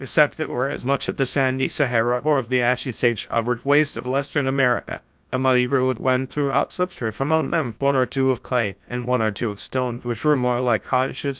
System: TTS, GlowTTS